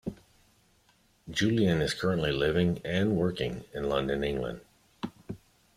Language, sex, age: English, male, 50-59